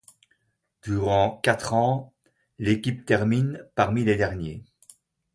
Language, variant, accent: French, Français d'Europe, Français de Belgique